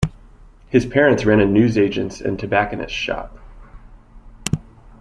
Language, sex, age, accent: English, male, 19-29, United States English